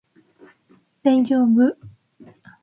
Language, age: Japanese, 19-29